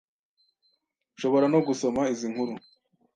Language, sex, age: Kinyarwanda, male, 19-29